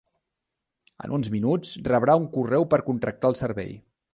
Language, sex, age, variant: Catalan, male, 40-49, Central